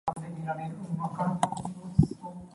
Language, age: Cantonese, 19-29